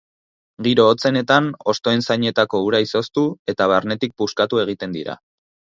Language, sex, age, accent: Basque, male, 19-29, Erdialdekoa edo Nafarra (Gipuzkoa, Nafarroa)